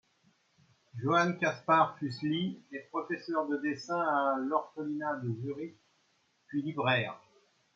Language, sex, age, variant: French, male, 60-69, Français de métropole